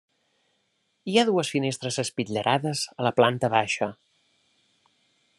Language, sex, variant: Catalan, male, Central